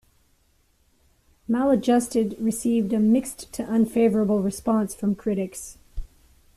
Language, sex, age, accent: English, female, 50-59, Canadian English